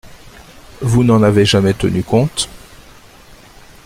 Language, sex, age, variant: French, male, 60-69, Français de métropole